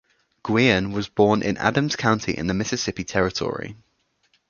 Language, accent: English, England English